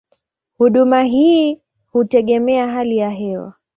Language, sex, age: Swahili, female, 19-29